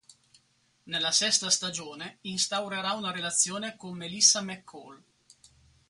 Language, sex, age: Italian, male, 40-49